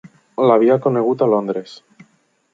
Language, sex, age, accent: Catalan, male, 19-29, valencià